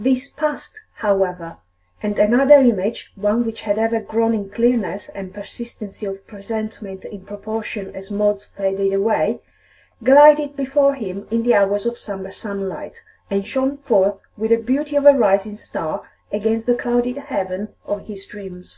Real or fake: real